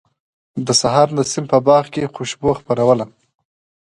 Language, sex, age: Pashto, female, 19-29